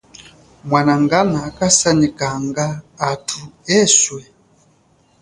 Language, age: Chokwe, 40-49